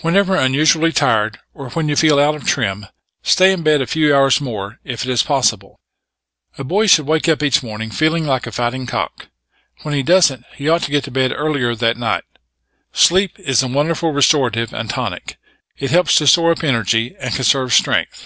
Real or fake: real